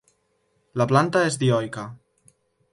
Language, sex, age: Catalan, male, under 19